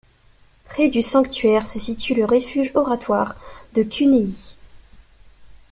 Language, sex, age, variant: French, female, 19-29, Français de métropole